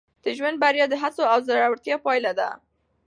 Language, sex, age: Pashto, female, under 19